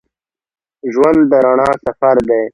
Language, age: Pashto, 19-29